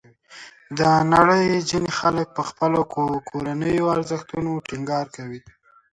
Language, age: Pashto, 19-29